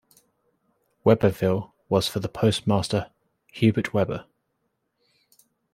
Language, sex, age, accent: English, male, 30-39, England English